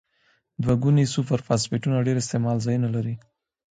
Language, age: Pashto, 19-29